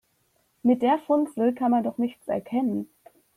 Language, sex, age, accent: German, female, 19-29, Deutschland Deutsch